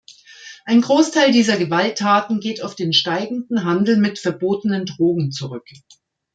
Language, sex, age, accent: German, female, 50-59, Deutschland Deutsch